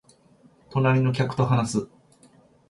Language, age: Japanese, 40-49